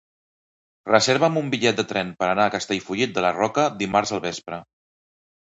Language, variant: Catalan, Central